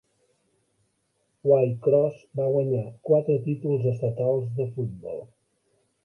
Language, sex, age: Catalan, male, 50-59